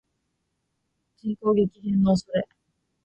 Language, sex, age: Japanese, female, under 19